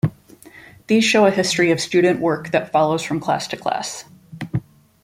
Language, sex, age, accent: English, female, 40-49, United States English